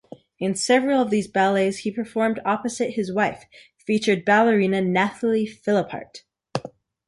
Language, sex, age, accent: English, male, under 19, United States English